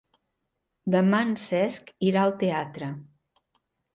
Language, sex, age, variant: Catalan, female, 50-59, Central